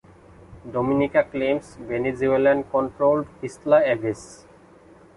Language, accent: English, India and South Asia (India, Pakistan, Sri Lanka)